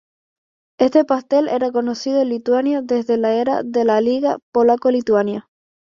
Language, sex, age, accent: Spanish, male, 19-29, España: Islas Canarias